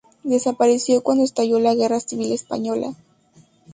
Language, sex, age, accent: Spanish, female, under 19, México